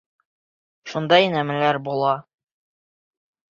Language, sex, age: Bashkir, male, under 19